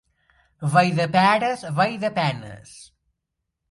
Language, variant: Catalan, Central